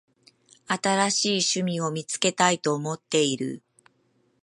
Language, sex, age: Japanese, female, 50-59